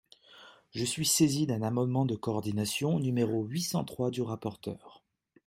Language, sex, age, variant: French, male, 30-39, Français de métropole